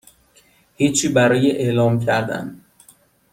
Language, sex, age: Persian, male, 19-29